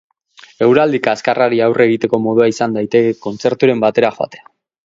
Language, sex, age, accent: Basque, male, 30-39, Erdialdekoa edo Nafarra (Gipuzkoa, Nafarroa)